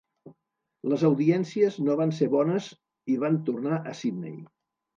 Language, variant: Catalan, Central